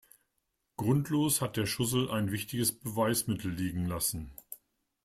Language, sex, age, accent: German, male, 60-69, Deutschland Deutsch